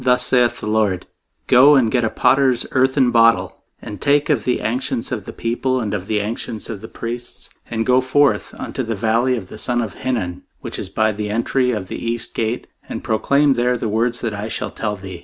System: none